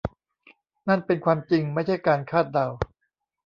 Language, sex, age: Thai, male, 50-59